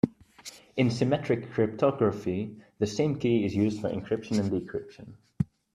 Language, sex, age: English, male, 19-29